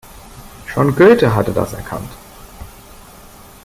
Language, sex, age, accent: German, male, 40-49, Deutschland Deutsch